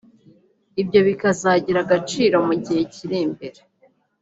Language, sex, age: Kinyarwanda, female, under 19